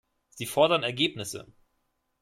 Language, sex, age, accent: German, male, 30-39, Deutschland Deutsch